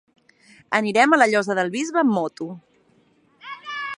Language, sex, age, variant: Catalan, female, 40-49, Central